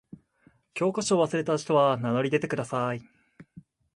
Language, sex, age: Japanese, male, 19-29